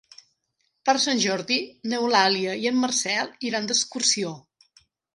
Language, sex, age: Catalan, female, 40-49